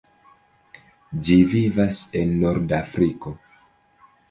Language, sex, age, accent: Esperanto, male, 30-39, Internacia